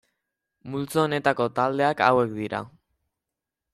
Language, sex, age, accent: Basque, male, under 19, Erdialdekoa edo Nafarra (Gipuzkoa, Nafarroa)